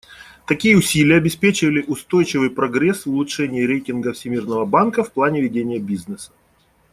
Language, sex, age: Russian, male, 40-49